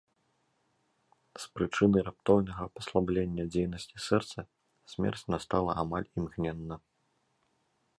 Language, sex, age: Belarusian, male, 19-29